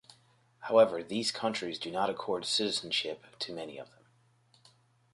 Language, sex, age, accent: English, male, 40-49, Canadian English